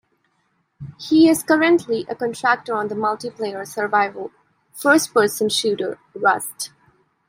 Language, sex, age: English, female, 19-29